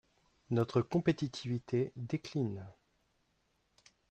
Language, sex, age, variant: French, male, 40-49, Français de métropole